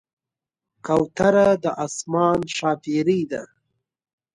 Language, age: Pashto, 19-29